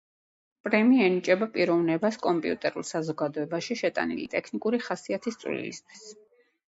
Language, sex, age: Georgian, female, 50-59